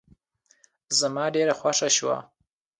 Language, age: Pashto, under 19